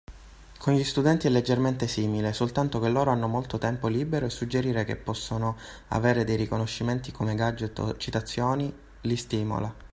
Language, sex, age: Italian, male, 19-29